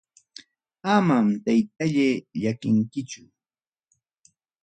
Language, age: Ayacucho Quechua, 60-69